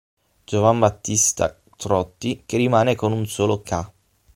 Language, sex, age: Italian, male, 19-29